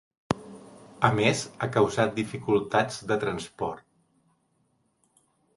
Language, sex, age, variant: Catalan, male, 50-59, Central